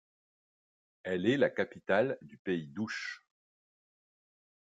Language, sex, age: French, male, 40-49